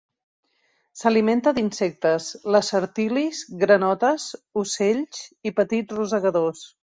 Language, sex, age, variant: Catalan, female, 50-59, Central